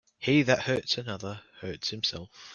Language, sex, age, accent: English, male, 19-29, Australian English